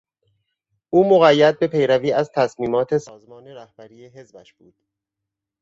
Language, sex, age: Persian, male, 30-39